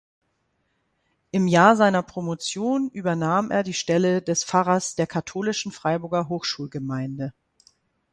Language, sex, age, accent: German, female, 50-59, Deutschland Deutsch